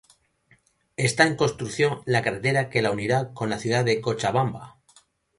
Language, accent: Spanish, España: Sur peninsular (Andalucia, Extremadura, Murcia)